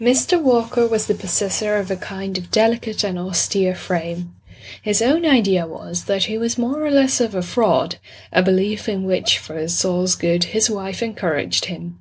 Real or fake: real